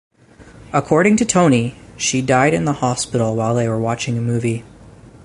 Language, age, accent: English, 19-29, Canadian English